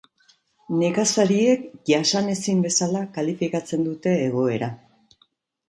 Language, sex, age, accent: Basque, female, 60-69, Mendebalekoa (Araba, Bizkaia, Gipuzkoako mendebaleko herri batzuk)